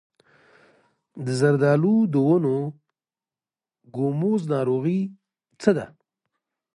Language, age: Pashto, 40-49